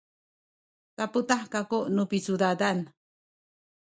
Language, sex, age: Sakizaya, female, 70-79